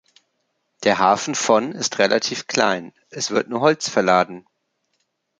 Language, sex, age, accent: German, male, 30-39, Deutschland Deutsch